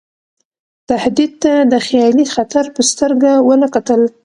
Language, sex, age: Pashto, female, 30-39